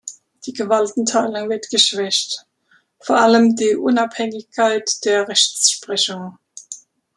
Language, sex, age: German, female, 50-59